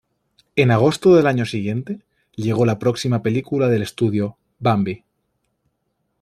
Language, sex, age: Spanish, male, 19-29